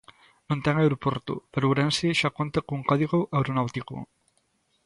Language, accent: Galician, Atlántico (seseo e gheada)